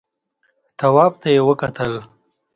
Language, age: Pashto, 19-29